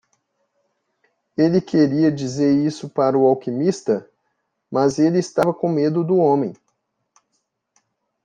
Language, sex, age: Portuguese, male, 40-49